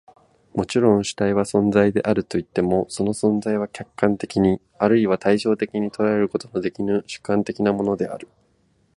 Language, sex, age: Japanese, male, 19-29